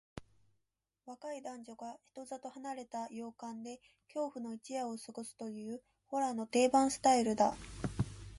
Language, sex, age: Japanese, female, 19-29